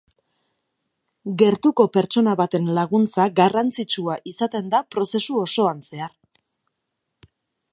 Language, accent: Basque, Erdialdekoa edo Nafarra (Gipuzkoa, Nafarroa)